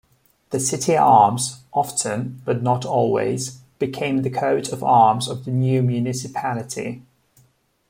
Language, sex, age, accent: English, male, 19-29, England English